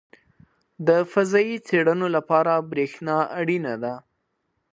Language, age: Pashto, under 19